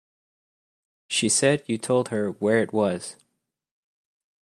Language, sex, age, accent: English, male, 19-29, United States English